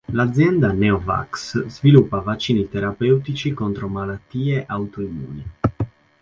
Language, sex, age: Italian, male, 19-29